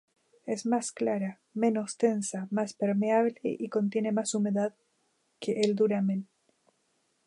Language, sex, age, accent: Spanish, female, 19-29, Chileno: Chile, Cuyo